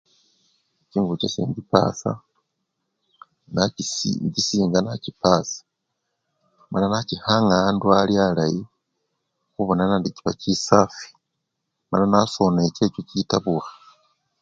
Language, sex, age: Luyia, male, 50-59